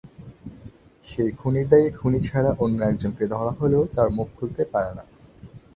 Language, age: Bengali, 19-29